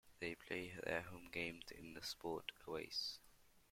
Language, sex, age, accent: English, male, under 19, India and South Asia (India, Pakistan, Sri Lanka)